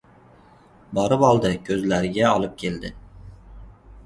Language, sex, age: Uzbek, male, 19-29